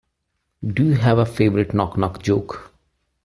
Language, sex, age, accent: English, male, 30-39, India and South Asia (India, Pakistan, Sri Lanka)